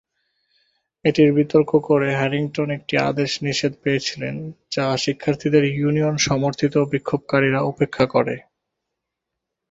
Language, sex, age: Bengali, male, 19-29